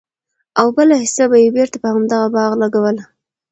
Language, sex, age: Pashto, female, 19-29